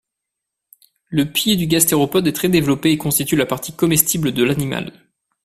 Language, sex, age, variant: French, male, 30-39, Français de métropole